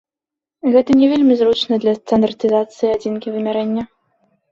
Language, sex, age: Belarusian, female, 19-29